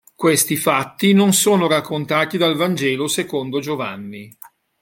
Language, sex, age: Italian, male, 60-69